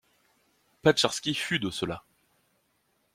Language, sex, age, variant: French, male, 19-29, Français de métropole